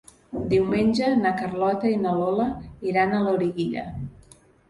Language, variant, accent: Catalan, Central, central